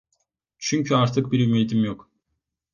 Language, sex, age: Turkish, male, 19-29